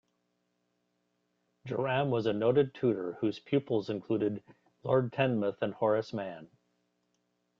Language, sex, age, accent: English, male, 60-69, United States English